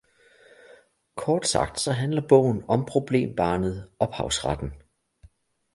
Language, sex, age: Danish, male, 40-49